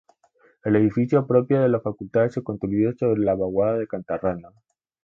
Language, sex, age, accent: Spanish, male, under 19, Andino-Pacífico: Colombia, Perú, Ecuador, oeste de Bolivia y Venezuela andina